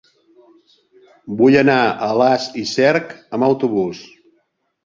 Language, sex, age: Catalan, male, 60-69